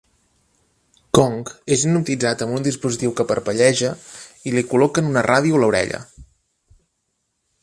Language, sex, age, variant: Catalan, male, 30-39, Nord-Occidental